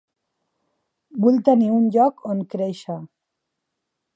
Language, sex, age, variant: Catalan, female, 40-49, Central